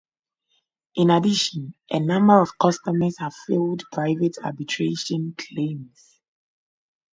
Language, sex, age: English, female, 19-29